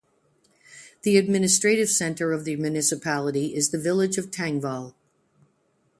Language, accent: English, United States English